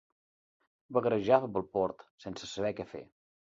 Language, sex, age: Catalan, male, 40-49